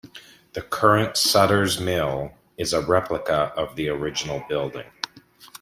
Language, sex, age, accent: English, male, 40-49, United States English